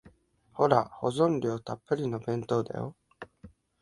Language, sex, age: Japanese, male, 19-29